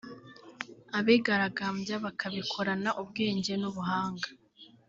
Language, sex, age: Kinyarwanda, female, 19-29